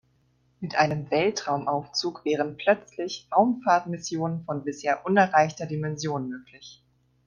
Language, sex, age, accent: German, female, 19-29, Deutschland Deutsch